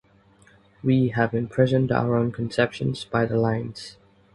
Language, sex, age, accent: English, male, 19-29, England English